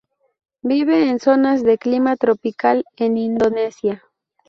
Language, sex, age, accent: Spanish, female, 19-29, México